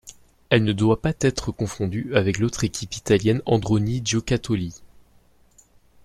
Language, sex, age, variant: French, male, under 19, Français de métropole